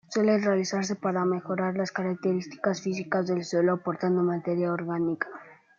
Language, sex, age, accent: Spanish, male, under 19, España: Norte peninsular (Asturias, Castilla y León, Cantabria, País Vasco, Navarra, Aragón, La Rioja, Guadalajara, Cuenca)